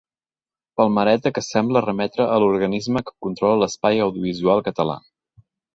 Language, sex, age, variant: Catalan, male, 30-39, Central